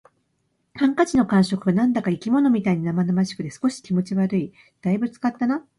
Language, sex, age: Japanese, female, 50-59